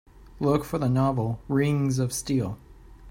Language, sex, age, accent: English, male, 19-29, United States English